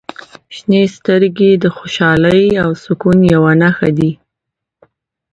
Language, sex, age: Pashto, female, 19-29